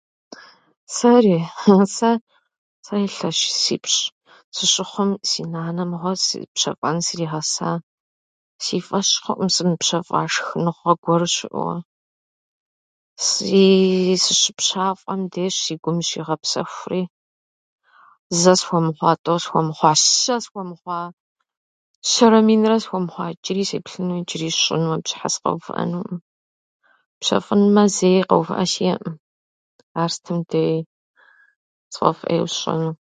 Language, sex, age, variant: Kabardian, female, 30-39, Адыгэбзэ (Къэбэрдей, Кирил, псоми зэдай)